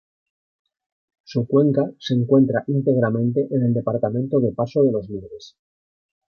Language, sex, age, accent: Spanish, male, 50-59, España: Norte peninsular (Asturias, Castilla y León, Cantabria, País Vasco, Navarra, Aragón, La Rioja, Guadalajara, Cuenca)